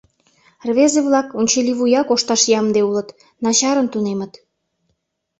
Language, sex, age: Mari, female, 19-29